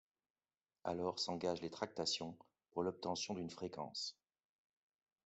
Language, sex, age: French, male, 40-49